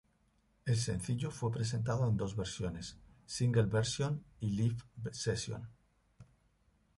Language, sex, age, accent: Spanish, male, 40-49, España: Centro-Sur peninsular (Madrid, Toledo, Castilla-La Mancha)